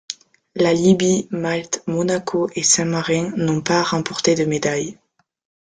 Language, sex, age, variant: French, female, under 19, Français de métropole